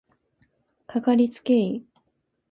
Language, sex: Japanese, female